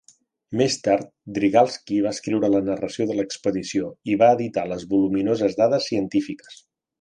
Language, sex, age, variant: Catalan, male, 40-49, Central